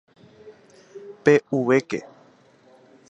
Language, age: Guarani, 19-29